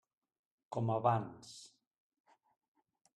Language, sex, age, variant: Catalan, male, 50-59, Central